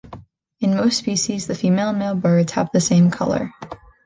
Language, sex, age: English, female, 19-29